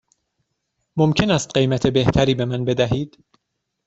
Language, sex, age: Persian, male, 19-29